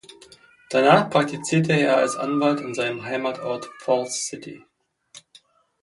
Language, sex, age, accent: German, male, 30-39, Deutschland Deutsch